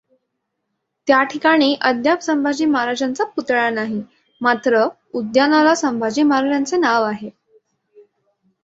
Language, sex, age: Marathi, female, under 19